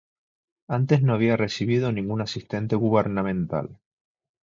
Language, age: Spanish, 19-29